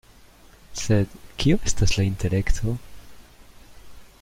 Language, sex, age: Esperanto, male, 19-29